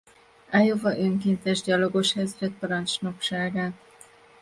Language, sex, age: Hungarian, female, 50-59